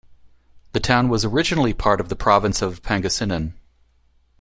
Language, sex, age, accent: English, male, 40-49, United States English